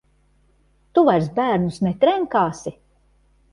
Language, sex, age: Latvian, female, 60-69